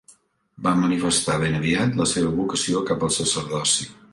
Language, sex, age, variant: Catalan, male, 50-59, Central